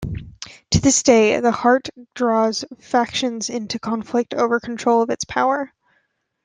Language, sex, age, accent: English, female, 19-29, United States English